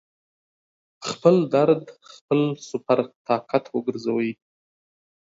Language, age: Pashto, 30-39